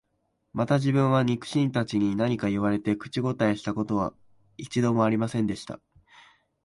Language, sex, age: Japanese, male, 19-29